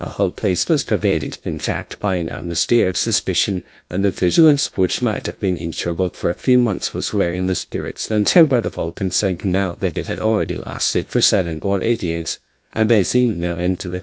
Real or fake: fake